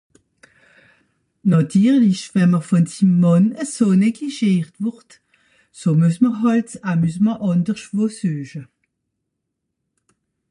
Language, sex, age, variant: Swiss German, female, 60-69, Nordniederàlemmànisch (Rishoffe, Zàwere, Bùsswìller, Hawenau, Brüemt, Stroossbùri, Molse, Dàmbàch, Schlettstàtt, Pfàlzbùri usw.)